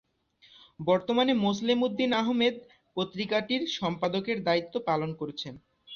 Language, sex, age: Bengali, male, 19-29